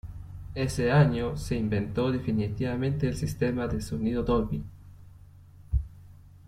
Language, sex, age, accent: Spanish, male, 19-29, América central